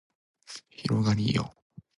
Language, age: Japanese, 19-29